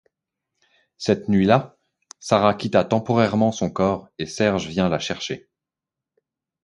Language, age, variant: French, 30-39, Français de métropole